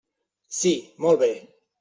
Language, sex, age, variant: Catalan, male, 30-39, Central